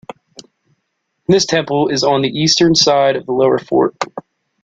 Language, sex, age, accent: English, male, 19-29, United States English